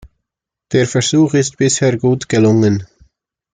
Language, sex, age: German, male, 19-29